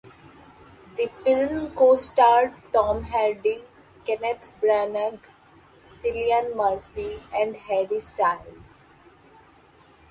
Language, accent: English, India and South Asia (India, Pakistan, Sri Lanka)